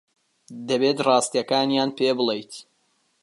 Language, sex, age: Central Kurdish, male, 19-29